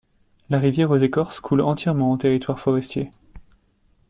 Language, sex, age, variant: French, male, 19-29, Français de métropole